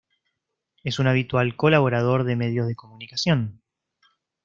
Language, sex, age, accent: Spanish, male, 19-29, Rioplatense: Argentina, Uruguay, este de Bolivia, Paraguay